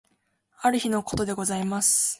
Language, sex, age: Japanese, female, 19-29